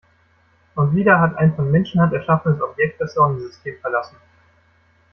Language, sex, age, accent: German, male, 19-29, Deutschland Deutsch